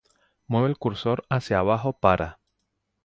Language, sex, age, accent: Spanish, male, 40-49, Caribe: Cuba, Venezuela, Puerto Rico, República Dominicana, Panamá, Colombia caribeña, México caribeño, Costa del golfo de México